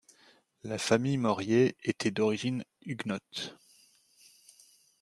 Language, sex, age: French, male, 30-39